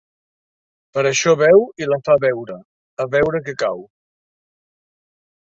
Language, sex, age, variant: Catalan, male, 60-69, Central